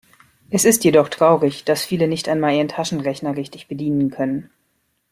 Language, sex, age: German, female, 19-29